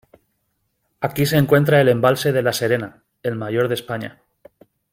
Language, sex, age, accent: Spanish, male, 40-49, España: Centro-Sur peninsular (Madrid, Toledo, Castilla-La Mancha)